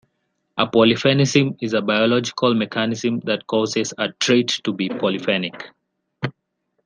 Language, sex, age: English, male, 19-29